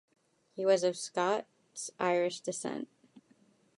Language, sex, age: English, female, under 19